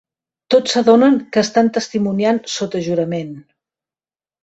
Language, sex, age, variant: Catalan, female, 50-59, Central